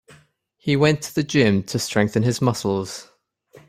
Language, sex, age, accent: English, male, 19-29, Irish English